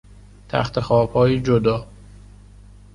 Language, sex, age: Persian, male, 19-29